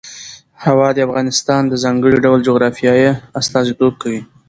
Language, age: Pashto, under 19